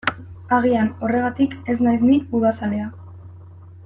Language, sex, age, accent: Basque, female, 19-29, Erdialdekoa edo Nafarra (Gipuzkoa, Nafarroa)